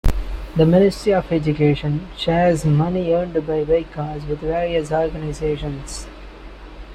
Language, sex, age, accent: English, male, 19-29, India and South Asia (India, Pakistan, Sri Lanka)